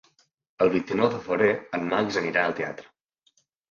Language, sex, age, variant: Catalan, male, 19-29, Central